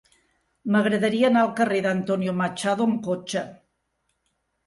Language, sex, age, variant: Catalan, female, 60-69, Central